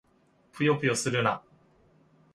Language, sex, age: Japanese, male, 19-29